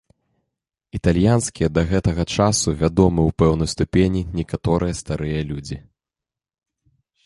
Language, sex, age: Belarusian, male, 30-39